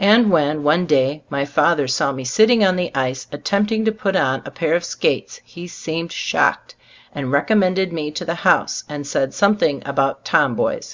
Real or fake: real